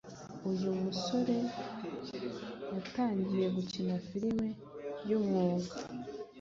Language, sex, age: Kinyarwanda, female, 19-29